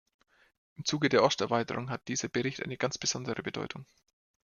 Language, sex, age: German, male, 19-29